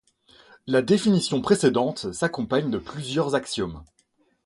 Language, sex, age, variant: French, male, 19-29, Français de métropole